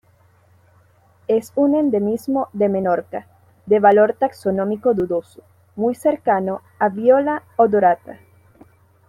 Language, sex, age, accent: Spanish, female, 19-29, Caribe: Cuba, Venezuela, Puerto Rico, República Dominicana, Panamá, Colombia caribeña, México caribeño, Costa del golfo de México